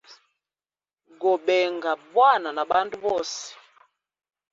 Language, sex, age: Hemba, female, 19-29